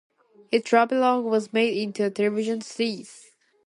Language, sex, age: English, female, under 19